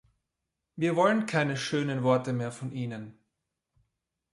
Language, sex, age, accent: German, male, 40-49, Österreichisches Deutsch